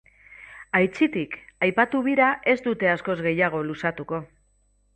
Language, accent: Basque, Mendebalekoa (Araba, Bizkaia, Gipuzkoako mendebaleko herri batzuk)